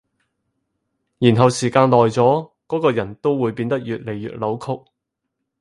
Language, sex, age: Cantonese, male, 30-39